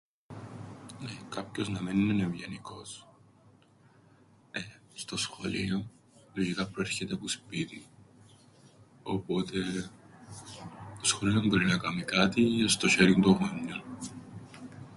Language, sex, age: Greek, male, 19-29